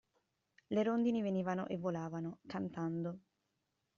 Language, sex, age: Italian, female, 19-29